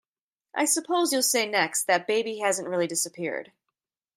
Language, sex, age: English, female, 30-39